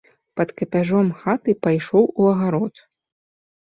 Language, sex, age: Belarusian, female, 30-39